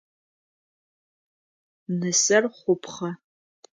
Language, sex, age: Adyghe, female, 30-39